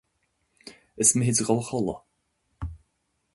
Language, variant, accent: Irish, Gaeilge Chonnacht, Cainteoir líofa, ní ó dhúchas